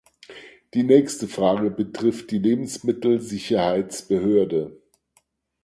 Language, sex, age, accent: German, male, 50-59, Deutschland Deutsch